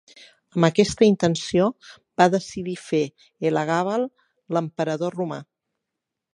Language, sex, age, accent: Catalan, female, 50-59, central; septentrional